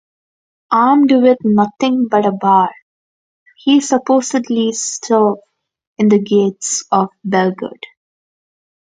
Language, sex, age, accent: English, female, under 19, India and South Asia (India, Pakistan, Sri Lanka)